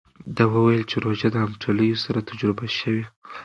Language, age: Pashto, 19-29